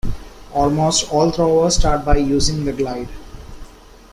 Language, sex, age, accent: English, male, 19-29, India and South Asia (India, Pakistan, Sri Lanka)